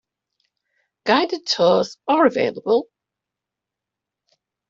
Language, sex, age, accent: English, female, 60-69, England English